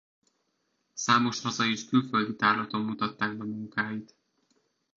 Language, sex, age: Hungarian, male, 19-29